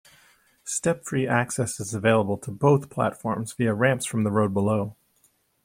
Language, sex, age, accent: English, male, 30-39, United States English